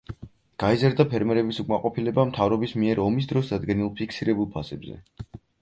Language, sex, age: Georgian, male, 19-29